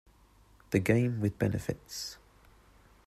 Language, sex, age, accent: English, male, 30-39, England English